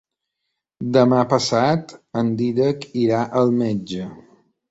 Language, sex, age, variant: Catalan, male, 50-59, Balear